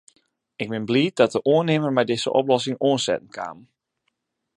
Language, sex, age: Western Frisian, male, 19-29